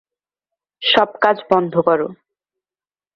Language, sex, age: Bengali, female, 19-29